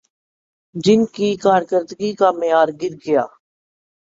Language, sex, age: Urdu, male, 19-29